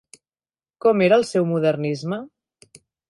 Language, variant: Catalan, Central